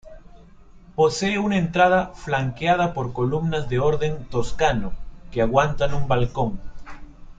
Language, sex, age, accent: Spanish, male, 30-39, Andino-Pacífico: Colombia, Perú, Ecuador, oeste de Bolivia y Venezuela andina